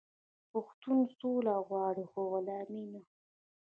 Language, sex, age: Pashto, female, 19-29